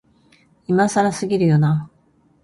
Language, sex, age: Japanese, female, 50-59